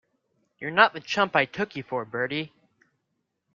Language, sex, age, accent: English, male, under 19, United States English